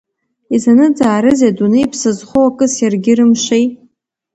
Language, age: Abkhazian, under 19